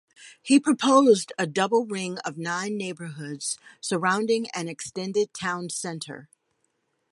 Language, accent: English, United States English